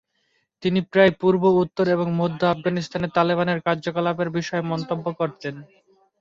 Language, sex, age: Bengali, male, 19-29